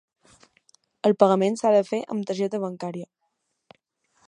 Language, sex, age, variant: Catalan, female, 19-29, Balear